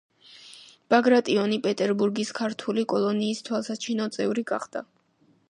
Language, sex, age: Georgian, female, under 19